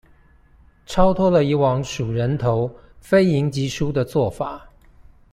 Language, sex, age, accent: Chinese, male, 40-49, 出生地：臺北市